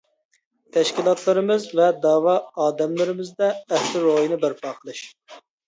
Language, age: Uyghur, 19-29